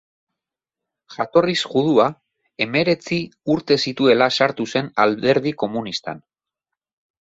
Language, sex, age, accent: Basque, male, 40-49, Mendebalekoa (Araba, Bizkaia, Gipuzkoako mendebaleko herri batzuk)